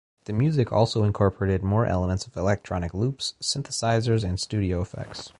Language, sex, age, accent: English, male, 19-29, United States English